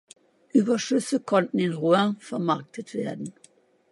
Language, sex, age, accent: German, female, 60-69, Deutschland Deutsch